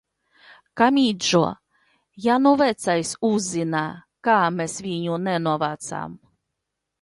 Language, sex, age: Latvian, female, 40-49